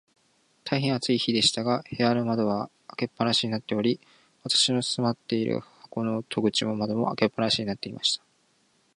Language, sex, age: Japanese, male, 19-29